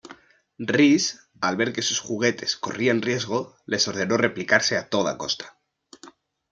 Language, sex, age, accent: Spanish, male, 19-29, España: Norte peninsular (Asturias, Castilla y León, Cantabria, País Vasco, Navarra, Aragón, La Rioja, Guadalajara, Cuenca)